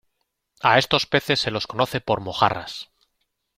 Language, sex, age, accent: Spanish, male, 30-39, España: Centro-Sur peninsular (Madrid, Toledo, Castilla-La Mancha)